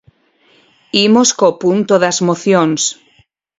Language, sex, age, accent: Galician, female, 50-59, Normativo (estándar)